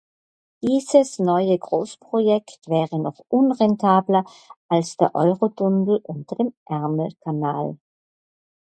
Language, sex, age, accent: German, female, 60-69, Österreichisches Deutsch